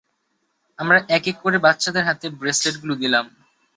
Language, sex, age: Bengali, male, 19-29